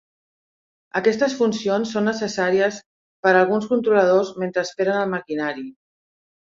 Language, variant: Catalan, Central